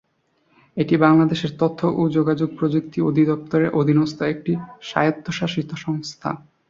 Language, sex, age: Bengali, male, 19-29